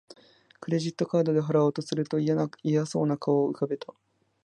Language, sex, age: Japanese, female, 90+